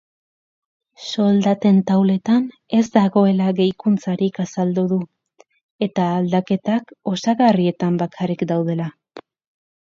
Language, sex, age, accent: Basque, female, 19-29, Erdialdekoa edo Nafarra (Gipuzkoa, Nafarroa)